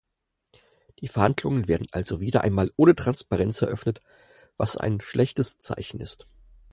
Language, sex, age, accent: German, male, 30-39, Deutschland Deutsch